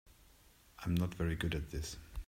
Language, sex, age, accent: English, male, 40-49, United States English